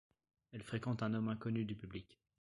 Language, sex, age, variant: French, male, 30-39, Français de métropole